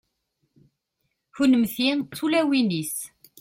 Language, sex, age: Kabyle, female, 40-49